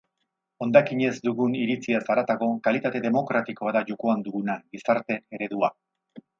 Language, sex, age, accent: Basque, male, 50-59, Erdialdekoa edo Nafarra (Gipuzkoa, Nafarroa)